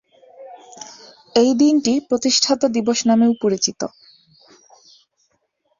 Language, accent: Bengali, Native